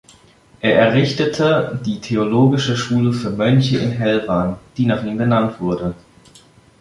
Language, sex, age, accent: German, male, under 19, Deutschland Deutsch